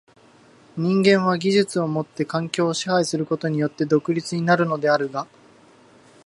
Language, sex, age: Japanese, male, 19-29